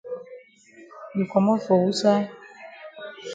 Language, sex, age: Cameroon Pidgin, female, 40-49